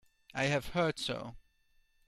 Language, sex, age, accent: English, male, 40-49, England English